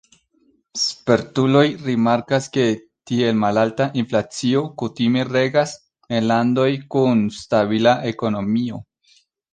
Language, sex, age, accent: Esperanto, male, 19-29, Internacia